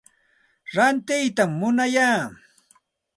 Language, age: Santa Ana de Tusi Pasco Quechua, 40-49